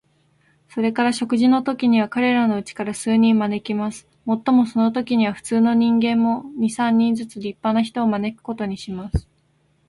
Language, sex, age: Japanese, female, 19-29